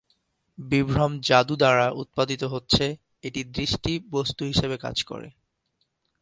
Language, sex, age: Bengali, male, 19-29